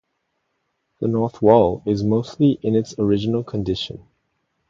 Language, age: English, 40-49